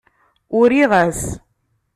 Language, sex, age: Kabyle, female, 30-39